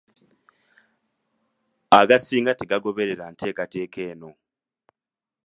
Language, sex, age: Ganda, male, 19-29